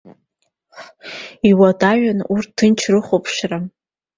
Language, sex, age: Abkhazian, female, 30-39